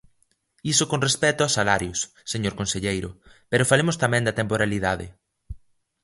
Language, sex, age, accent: Galician, male, under 19, Normativo (estándar)